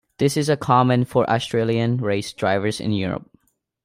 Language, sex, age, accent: English, male, under 19, India and South Asia (India, Pakistan, Sri Lanka)